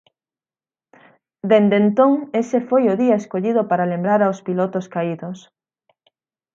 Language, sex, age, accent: Galician, female, 19-29, Atlántico (seseo e gheada); Normativo (estándar)